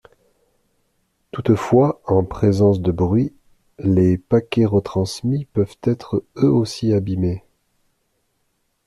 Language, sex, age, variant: French, male, 30-39, Français de métropole